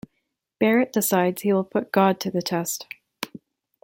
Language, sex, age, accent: English, female, 19-29, Canadian English